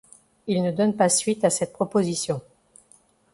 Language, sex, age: French, female, 50-59